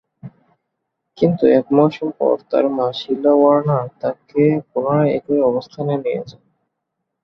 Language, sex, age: Bengali, male, 19-29